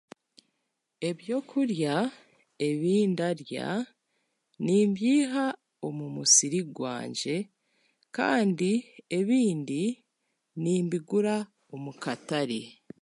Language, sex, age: Chiga, female, 30-39